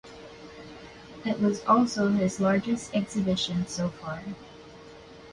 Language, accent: English, United States English